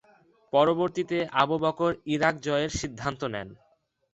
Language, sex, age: Bengali, male, 19-29